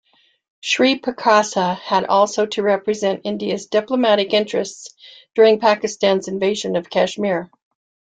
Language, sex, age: English, female, 60-69